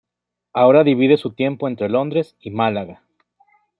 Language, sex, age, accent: Spanish, male, 40-49, México